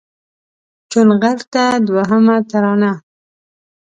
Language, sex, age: Pashto, female, 19-29